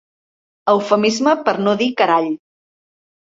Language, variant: Catalan, Central